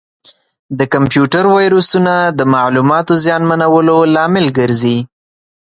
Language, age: Pashto, 19-29